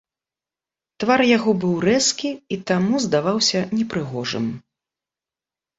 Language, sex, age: Belarusian, female, 30-39